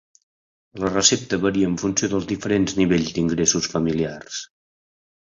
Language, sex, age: Catalan, male, 50-59